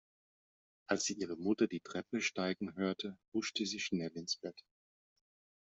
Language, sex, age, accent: German, male, 50-59, Deutschland Deutsch